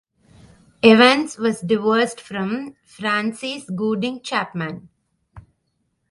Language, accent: English, India and South Asia (India, Pakistan, Sri Lanka)